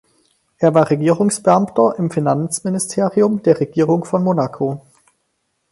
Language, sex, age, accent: German, male, under 19, Deutschland Deutsch